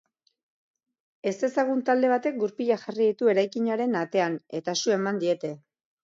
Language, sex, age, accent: Basque, female, 40-49, Erdialdekoa edo Nafarra (Gipuzkoa, Nafarroa)